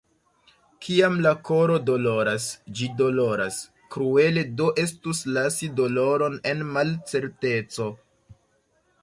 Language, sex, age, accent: Esperanto, male, 19-29, Internacia